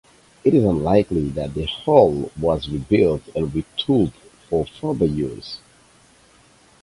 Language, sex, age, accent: English, male, 40-49, United States English